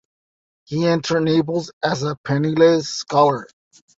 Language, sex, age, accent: English, male, 40-49, United States English